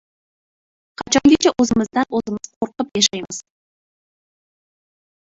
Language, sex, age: Uzbek, female, 19-29